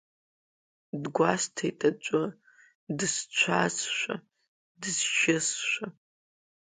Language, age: Abkhazian, under 19